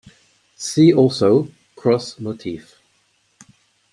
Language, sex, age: English, male, 19-29